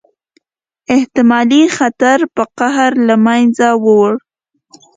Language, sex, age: Pashto, female, 19-29